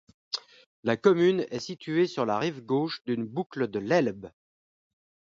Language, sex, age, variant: French, male, 40-49, Français de métropole